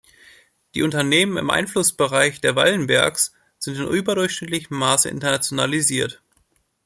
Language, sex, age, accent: German, male, 19-29, Deutschland Deutsch